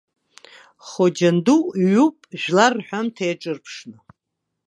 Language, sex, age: Abkhazian, female, 60-69